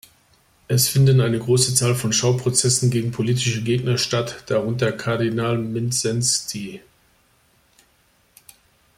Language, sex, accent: German, male, Deutschland Deutsch